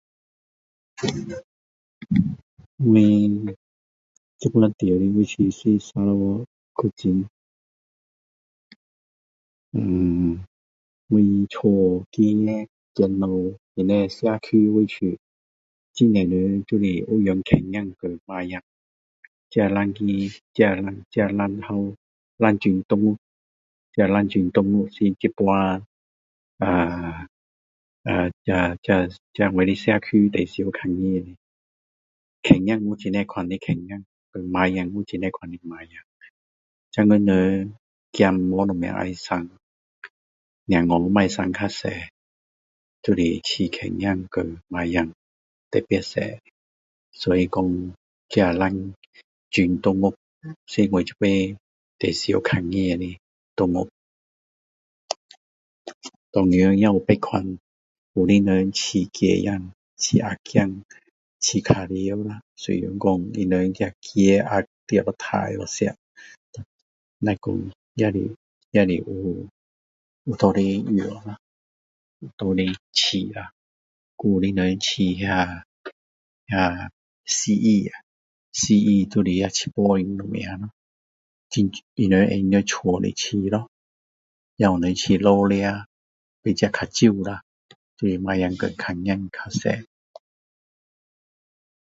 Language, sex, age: Min Dong Chinese, male, 50-59